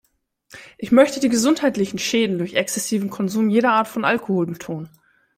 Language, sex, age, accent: German, male, 30-39, Deutschland Deutsch